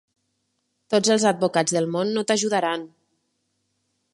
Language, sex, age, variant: Catalan, female, 30-39, Nord-Occidental